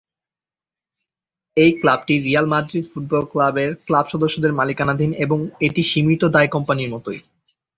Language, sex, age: Bengali, male, 19-29